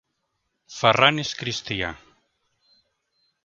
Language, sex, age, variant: Catalan, male, 50-59, Central